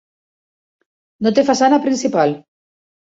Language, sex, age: Catalan, female, 50-59